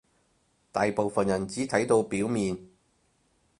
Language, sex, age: Cantonese, male, 30-39